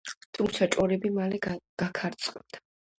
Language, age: Georgian, under 19